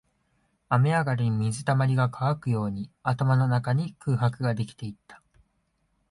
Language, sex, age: Japanese, male, 19-29